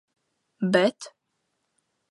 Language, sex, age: Latvian, female, under 19